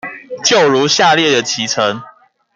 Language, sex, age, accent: Chinese, male, 19-29, 出生地：新北市